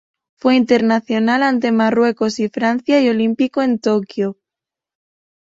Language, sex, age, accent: Spanish, female, 19-29, España: Norte peninsular (Asturias, Castilla y León, Cantabria, País Vasco, Navarra, Aragón, La Rioja, Guadalajara, Cuenca)